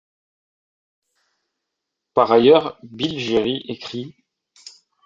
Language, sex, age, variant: French, male, 30-39, Français de métropole